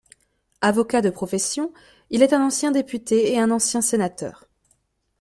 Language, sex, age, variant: French, female, 19-29, Français de métropole